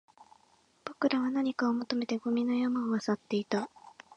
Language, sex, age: Japanese, female, 19-29